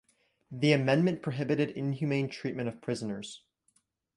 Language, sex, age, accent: English, male, under 19, United States English